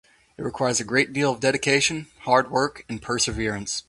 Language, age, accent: English, 19-29, United States English